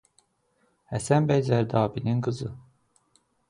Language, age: Azerbaijani, 30-39